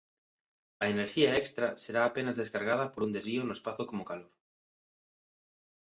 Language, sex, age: Galician, male, 30-39